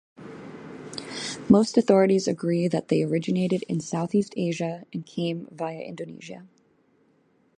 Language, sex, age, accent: English, female, 30-39, United States English